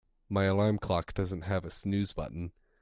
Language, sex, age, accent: English, male, under 19, United States English